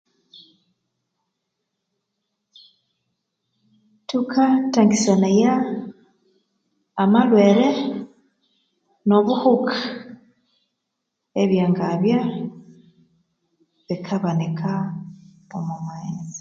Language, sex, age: Konzo, female, 30-39